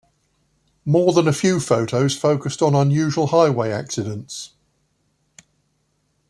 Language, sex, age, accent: English, male, 60-69, England English